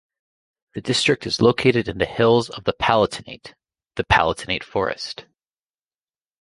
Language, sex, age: English, female, 19-29